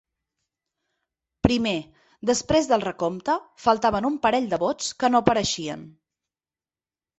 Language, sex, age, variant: Catalan, female, 30-39, Central